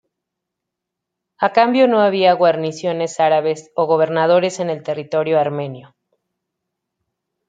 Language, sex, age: Spanish, female, 30-39